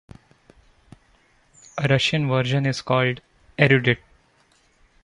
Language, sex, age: English, male, 19-29